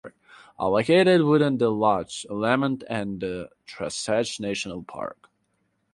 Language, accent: English, United States English